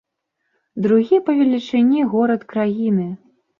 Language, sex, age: Belarusian, female, 19-29